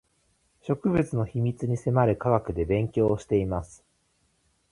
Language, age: Japanese, 30-39